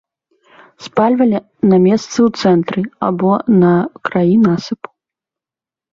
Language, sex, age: Belarusian, female, 19-29